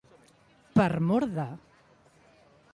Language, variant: Catalan, Central